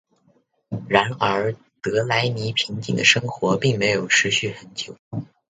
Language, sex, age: Chinese, male, under 19